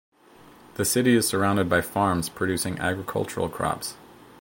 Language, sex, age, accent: English, male, 30-39, United States English